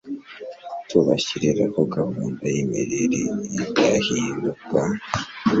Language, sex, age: Kinyarwanda, male, 19-29